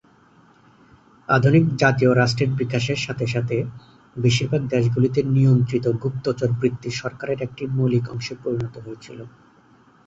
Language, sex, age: Bengali, male, 30-39